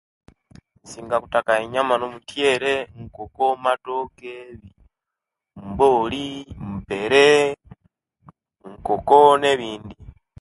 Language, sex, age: Kenyi, male, under 19